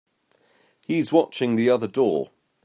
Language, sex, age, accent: English, male, 30-39, England English